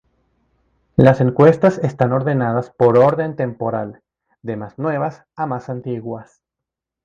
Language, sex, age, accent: Spanish, male, 30-39, Caribe: Cuba, Venezuela, Puerto Rico, República Dominicana, Panamá, Colombia caribeña, México caribeño, Costa del golfo de México